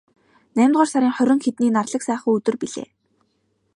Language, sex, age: Mongolian, female, 19-29